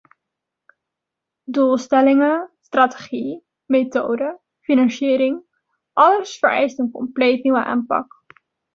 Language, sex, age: Dutch, female, 19-29